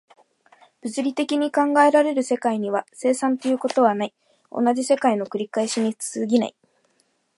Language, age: Japanese, 19-29